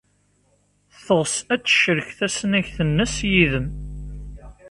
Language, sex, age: Kabyle, male, 19-29